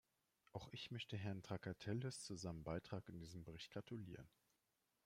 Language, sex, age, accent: German, male, 30-39, Deutschland Deutsch